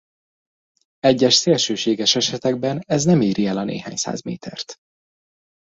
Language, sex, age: Hungarian, male, 30-39